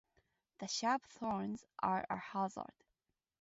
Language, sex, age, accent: English, female, 19-29, United States English